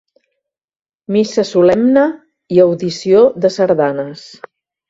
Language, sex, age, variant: Catalan, female, 60-69, Central